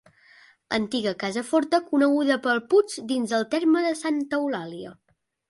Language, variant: Catalan, Central